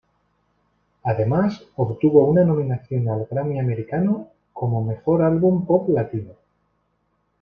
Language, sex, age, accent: Spanish, male, 30-39, España: Norte peninsular (Asturias, Castilla y León, Cantabria, País Vasco, Navarra, Aragón, La Rioja, Guadalajara, Cuenca)